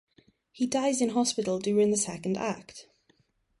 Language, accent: English, Welsh English